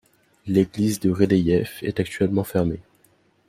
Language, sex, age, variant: French, male, 19-29, Français de métropole